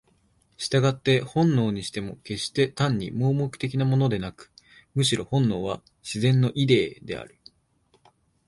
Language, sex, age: Japanese, male, 19-29